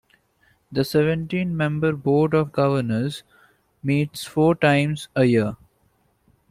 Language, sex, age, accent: English, male, 19-29, India and South Asia (India, Pakistan, Sri Lanka)